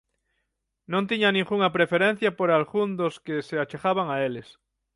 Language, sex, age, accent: Galician, male, 30-39, Atlántico (seseo e gheada); Central (gheada); Normativo (estándar)